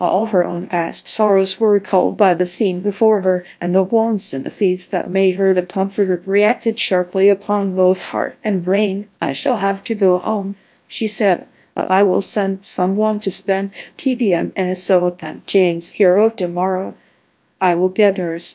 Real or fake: fake